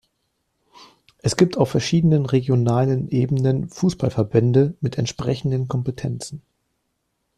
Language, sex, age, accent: German, male, 50-59, Deutschland Deutsch